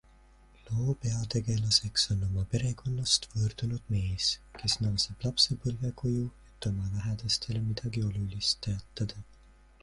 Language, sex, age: Estonian, male, 19-29